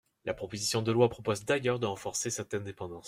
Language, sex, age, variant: French, male, under 19, Français de métropole